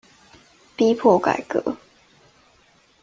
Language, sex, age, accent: Chinese, female, 19-29, 出生地：宜蘭縣